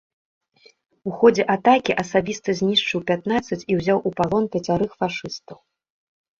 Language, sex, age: Belarusian, female, 30-39